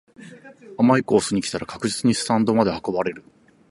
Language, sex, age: Japanese, male, 40-49